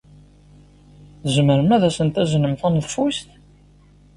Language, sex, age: Kabyle, male, 19-29